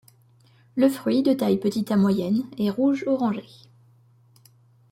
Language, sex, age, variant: French, female, 19-29, Français de métropole